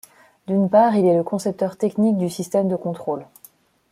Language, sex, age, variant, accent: French, female, 30-39, Français d'Afrique subsaharienne et des îles africaines, Français de Madagascar